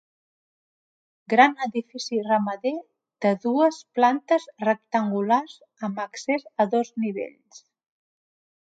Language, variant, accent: Catalan, Central, central